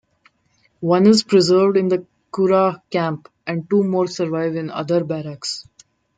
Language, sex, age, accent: English, female, 19-29, India and South Asia (India, Pakistan, Sri Lanka)